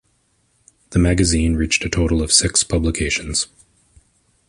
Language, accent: English, United States English